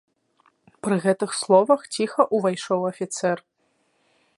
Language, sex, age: Belarusian, female, 19-29